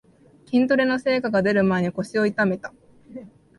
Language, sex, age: Japanese, female, 19-29